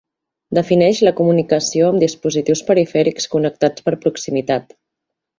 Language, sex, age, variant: Catalan, female, 19-29, Central